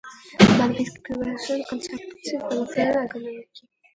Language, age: Russian, under 19